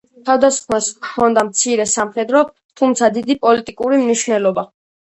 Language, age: Georgian, 30-39